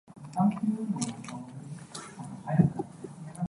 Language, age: Cantonese, 19-29